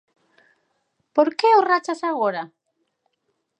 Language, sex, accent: Galician, female, Normativo (estándar)